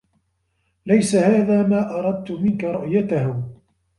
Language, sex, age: Arabic, male, 30-39